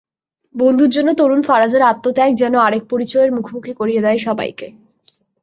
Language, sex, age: Bengali, female, 19-29